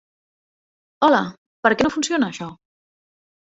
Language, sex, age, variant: Catalan, female, 30-39, Central